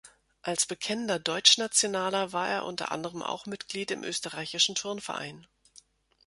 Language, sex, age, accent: German, female, 40-49, Deutschland Deutsch